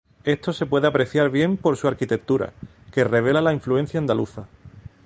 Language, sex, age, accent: Spanish, male, 40-49, España: Sur peninsular (Andalucia, Extremadura, Murcia)